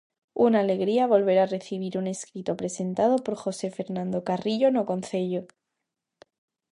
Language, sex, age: Galician, female, 19-29